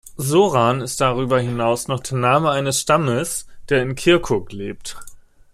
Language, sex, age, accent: German, male, 19-29, Deutschland Deutsch